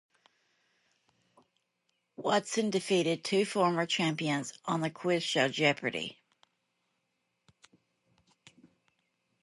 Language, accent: English, United States English